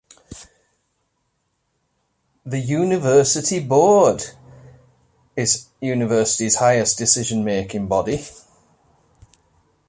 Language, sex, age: English, male, 40-49